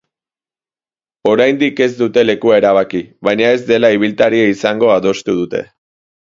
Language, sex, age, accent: Basque, male, 19-29, Mendebalekoa (Araba, Bizkaia, Gipuzkoako mendebaleko herri batzuk)